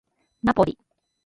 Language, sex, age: Japanese, female, 40-49